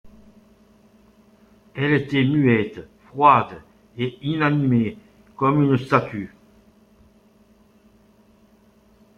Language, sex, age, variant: French, male, 50-59, Français de métropole